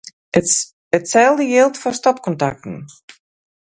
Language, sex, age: Western Frisian, female, 50-59